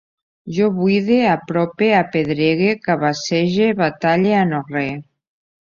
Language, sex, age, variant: Catalan, female, 50-59, Central